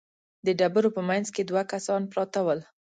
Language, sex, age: Pashto, female, 19-29